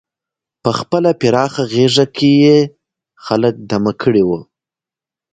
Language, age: Pashto, 19-29